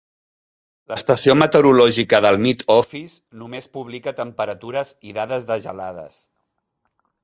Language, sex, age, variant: Catalan, male, 40-49, Central